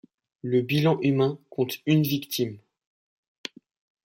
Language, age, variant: French, 19-29, Français de métropole